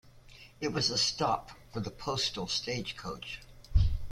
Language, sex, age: English, female, 70-79